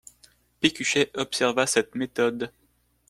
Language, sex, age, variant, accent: French, male, 19-29, Français d'Amérique du Nord, Français du Canada